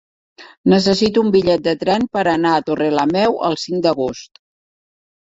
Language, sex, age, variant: Catalan, female, 50-59, Central